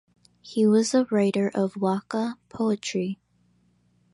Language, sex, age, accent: English, female, under 19, United States English